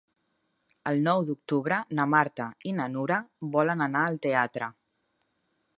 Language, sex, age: Catalan, female, 30-39